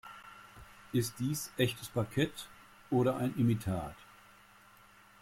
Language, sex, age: German, male, 60-69